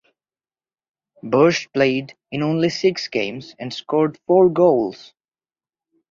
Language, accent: English, India and South Asia (India, Pakistan, Sri Lanka)